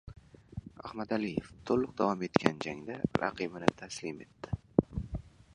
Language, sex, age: Uzbek, male, 19-29